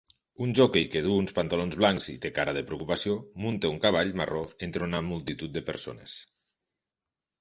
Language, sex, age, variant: Catalan, male, 40-49, Central